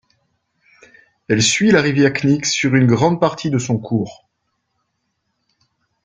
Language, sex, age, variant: French, male, 40-49, Français de métropole